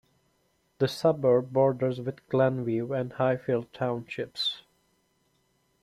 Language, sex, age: English, male, 19-29